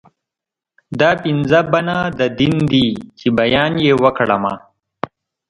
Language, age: Pashto, 30-39